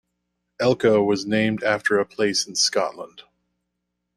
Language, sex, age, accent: English, male, 30-39, United States English